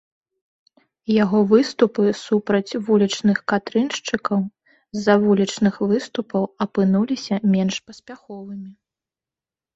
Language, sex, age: Belarusian, female, 30-39